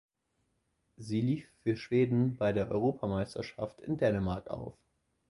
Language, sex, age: German, male, under 19